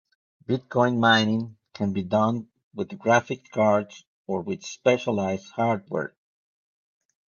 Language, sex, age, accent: English, male, 50-59, United States English